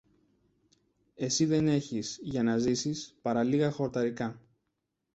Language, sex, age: Greek, male, 19-29